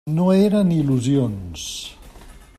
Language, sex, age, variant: Catalan, male, 60-69, Central